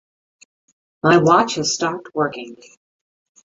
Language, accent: English, United States English